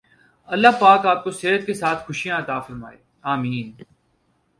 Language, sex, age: Urdu, male, 19-29